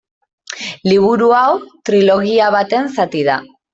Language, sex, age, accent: Basque, female, 30-39, Mendebalekoa (Araba, Bizkaia, Gipuzkoako mendebaleko herri batzuk)